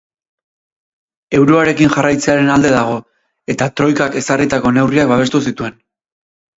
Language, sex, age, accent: Basque, male, 30-39, Erdialdekoa edo Nafarra (Gipuzkoa, Nafarroa)